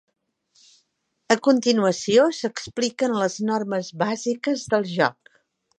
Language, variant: Catalan, Central